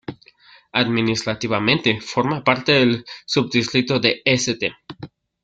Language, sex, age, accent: Spanish, male, under 19, México